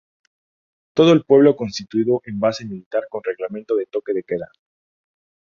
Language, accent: Spanish, México